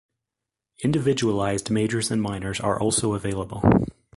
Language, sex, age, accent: English, male, 40-49, United States English